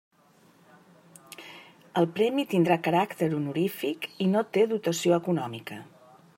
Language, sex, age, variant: Catalan, female, 50-59, Central